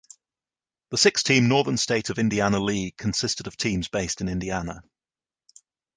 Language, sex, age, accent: English, male, 30-39, England English